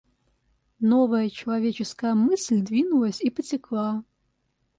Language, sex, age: Russian, female, 30-39